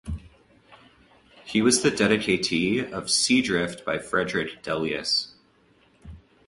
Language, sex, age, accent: English, male, 19-29, United States English